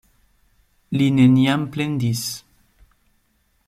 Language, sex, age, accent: Esperanto, male, 19-29, Internacia